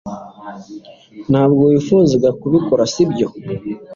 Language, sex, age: Kinyarwanda, male, 19-29